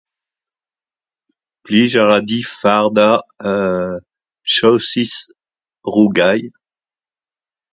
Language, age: Breton, 60-69